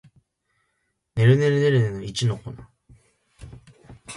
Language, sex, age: Japanese, male, under 19